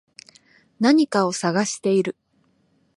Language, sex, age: Japanese, female, 19-29